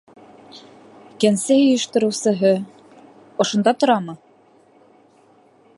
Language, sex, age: Bashkir, female, 19-29